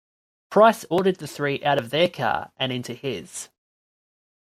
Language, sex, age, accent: English, male, 19-29, Australian English